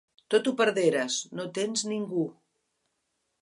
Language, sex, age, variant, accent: Catalan, female, 60-69, Central, central